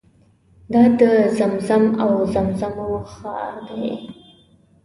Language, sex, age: Pashto, female, 19-29